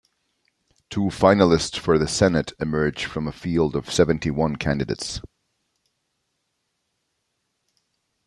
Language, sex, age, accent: English, male, 30-39, United States English